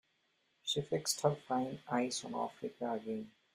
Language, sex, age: English, male, 19-29